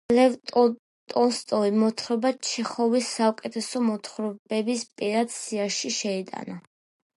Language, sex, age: Georgian, female, under 19